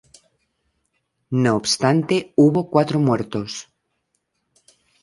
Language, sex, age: Spanish, female, 50-59